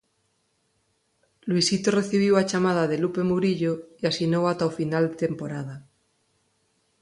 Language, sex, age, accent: Galician, female, 40-49, Neofalante